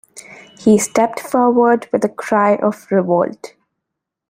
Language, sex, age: English, female, 19-29